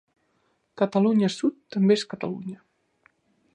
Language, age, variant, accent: Catalan, under 19, Nord-Occidental, nord-occidental